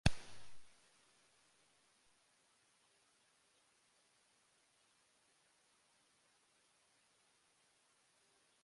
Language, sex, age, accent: English, male, 19-29, United States English